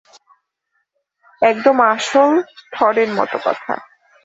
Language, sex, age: Bengali, female, 19-29